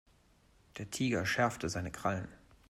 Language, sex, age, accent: German, male, 40-49, Deutschland Deutsch